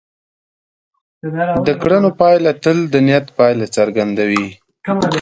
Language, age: Pashto, 19-29